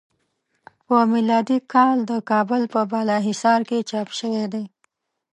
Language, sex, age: Pashto, female, 30-39